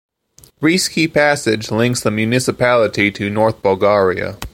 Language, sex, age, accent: English, male, 19-29, United States English